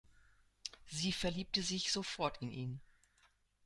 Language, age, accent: German, 60-69, Deutschland Deutsch